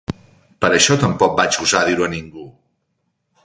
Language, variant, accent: Catalan, Central, central